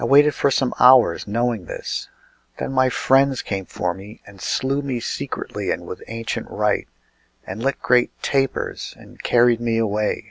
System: none